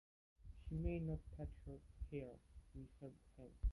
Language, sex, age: English, male, 19-29